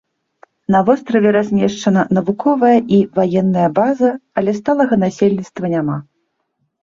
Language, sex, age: Belarusian, female, 30-39